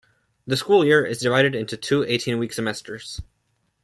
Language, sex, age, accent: English, male, under 19, United States English